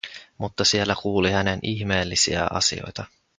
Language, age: Finnish, 19-29